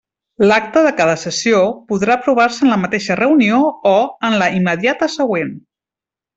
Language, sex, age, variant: Catalan, female, 40-49, Central